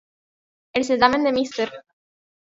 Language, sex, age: Spanish, female, 19-29